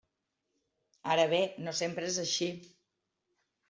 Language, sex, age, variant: Catalan, female, 40-49, Central